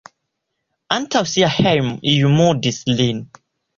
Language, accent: Esperanto, Internacia